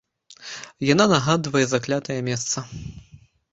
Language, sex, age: Belarusian, male, 30-39